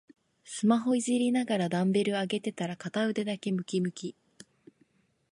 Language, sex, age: Japanese, female, under 19